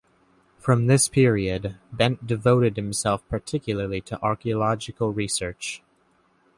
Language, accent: English, United States English